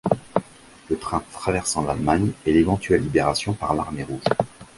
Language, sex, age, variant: French, male, 50-59, Français de métropole